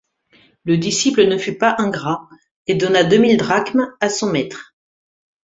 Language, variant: French, Français de métropole